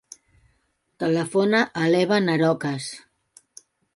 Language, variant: Catalan, Central